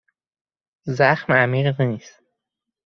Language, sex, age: Persian, male, 19-29